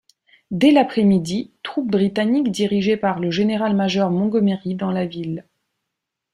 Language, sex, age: French, female, 30-39